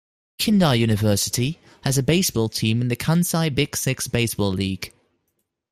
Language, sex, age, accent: English, male, 19-29, United States English